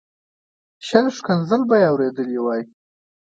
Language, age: Pashto, 19-29